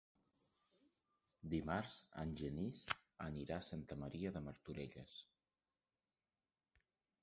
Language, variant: Catalan, Central